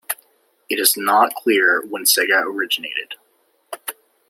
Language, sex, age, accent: English, male, 19-29, United States English